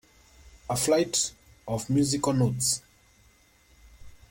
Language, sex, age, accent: English, male, 30-39, Southern African (South Africa, Zimbabwe, Namibia)